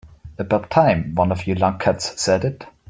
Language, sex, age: English, male, 19-29